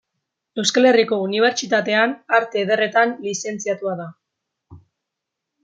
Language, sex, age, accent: Basque, female, under 19, Erdialdekoa edo Nafarra (Gipuzkoa, Nafarroa)